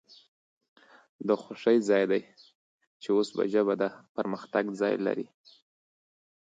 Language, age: Pashto, 19-29